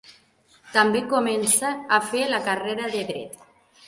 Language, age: Catalan, 19-29